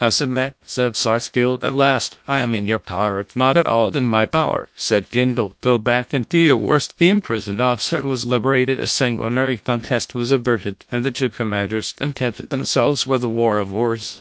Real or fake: fake